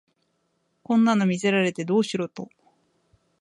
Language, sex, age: Japanese, female, under 19